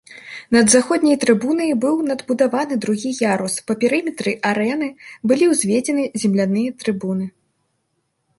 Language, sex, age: Belarusian, female, 19-29